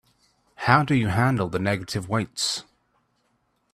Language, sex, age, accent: English, male, 19-29, England English